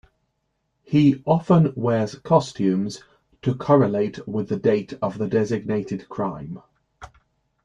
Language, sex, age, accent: English, male, 30-39, England English